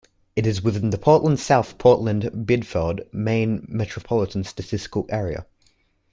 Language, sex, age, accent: English, male, under 19, Australian English